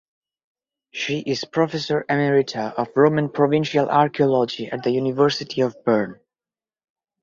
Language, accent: English, India and South Asia (India, Pakistan, Sri Lanka)